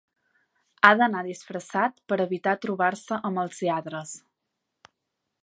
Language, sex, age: Catalan, female, 19-29